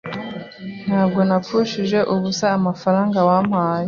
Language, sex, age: Kinyarwanda, female, 30-39